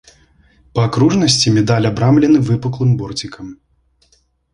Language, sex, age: Belarusian, male, 19-29